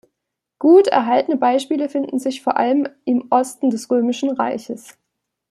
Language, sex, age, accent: German, female, 19-29, Deutschland Deutsch